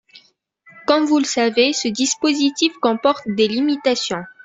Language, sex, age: French, female, 19-29